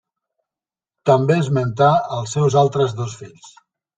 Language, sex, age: Catalan, male, 50-59